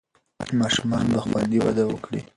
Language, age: Pashto, under 19